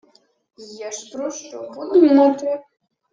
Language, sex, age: Ukrainian, female, 19-29